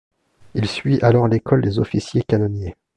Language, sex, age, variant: French, male, 40-49, Français de métropole